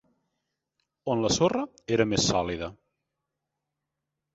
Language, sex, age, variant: Catalan, male, 30-39, Central